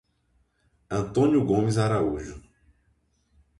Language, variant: Portuguese, Portuguese (Brasil)